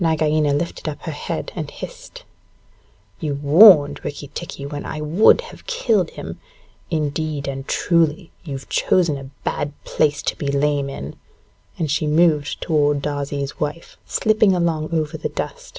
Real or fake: real